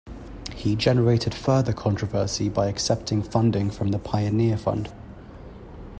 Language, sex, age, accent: English, male, 19-29, England English